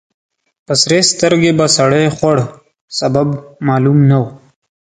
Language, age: Pashto, 19-29